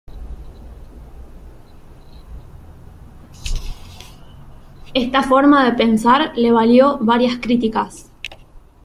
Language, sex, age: Spanish, female, 19-29